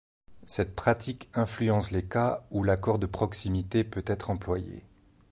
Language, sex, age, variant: French, male, 40-49, Français de métropole